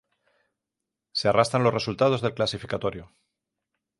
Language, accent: Spanish, España: Centro-Sur peninsular (Madrid, Toledo, Castilla-La Mancha); España: Sur peninsular (Andalucia, Extremadura, Murcia)